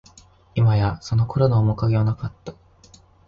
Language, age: Japanese, 19-29